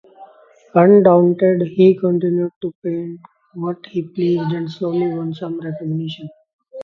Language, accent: English, India and South Asia (India, Pakistan, Sri Lanka)